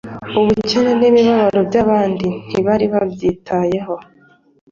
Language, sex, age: Kinyarwanda, female, 19-29